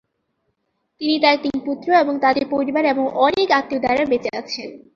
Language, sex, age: Bengali, female, under 19